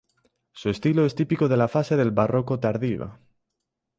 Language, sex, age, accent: Spanish, male, under 19, España: Centro-Sur peninsular (Madrid, Toledo, Castilla-La Mancha)